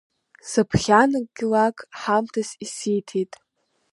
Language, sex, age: Abkhazian, female, under 19